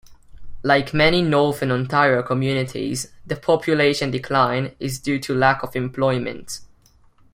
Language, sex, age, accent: English, male, under 19, England English